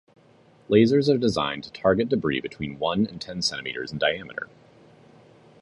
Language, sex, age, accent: English, male, 30-39, United States English